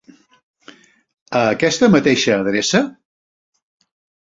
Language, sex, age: Catalan, male, 70-79